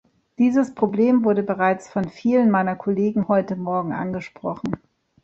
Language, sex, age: German, female, 40-49